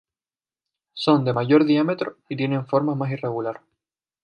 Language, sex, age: Spanish, female, 19-29